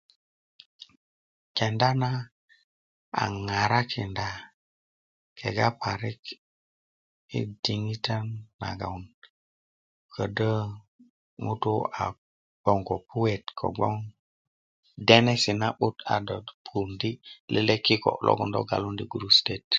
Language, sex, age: Kuku, male, 30-39